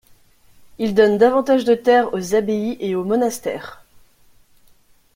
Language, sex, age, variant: French, female, 19-29, Français de métropole